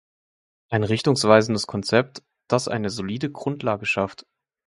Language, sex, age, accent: German, male, 19-29, Deutschland Deutsch